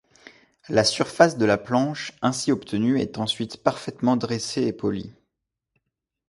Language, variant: French, Français de métropole